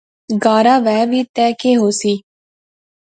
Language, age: Pahari-Potwari, 19-29